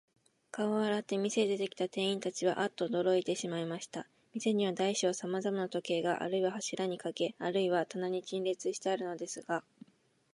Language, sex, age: Japanese, female, 19-29